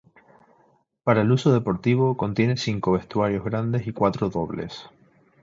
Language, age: Spanish, 19-29